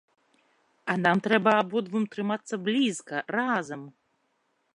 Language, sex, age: Belarusian, female, 30-39